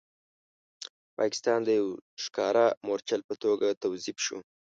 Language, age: Pashto, under 19